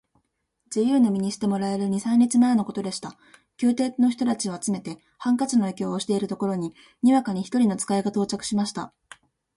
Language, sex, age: Japanese, female, 19-29